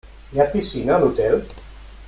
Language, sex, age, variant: Catalan, male, 60-69, Central